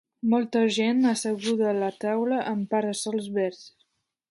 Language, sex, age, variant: Catalan, male, 19-29, Septentrional